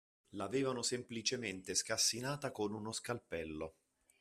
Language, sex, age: Italian, male, 50-59